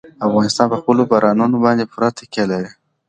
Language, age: Pashto, under 19